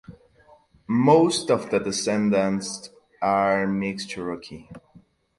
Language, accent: English, England English